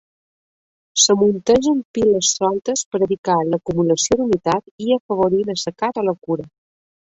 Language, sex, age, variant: Catalan, female, 40-49, Balear